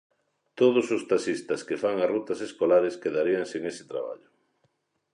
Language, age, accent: Galician, 60-69, Normativo (estándar)